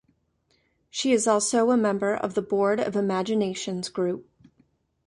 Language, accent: English, United States English